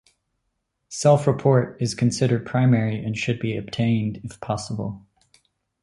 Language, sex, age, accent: English, male, 40-49, United States English